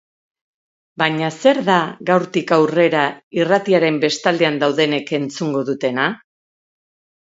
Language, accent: Basque, Erdialdekoa edo Nafarra (Gipuzkoa, Nafarroa)